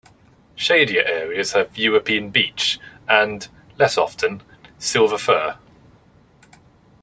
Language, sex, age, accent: English, male, 30-39, England English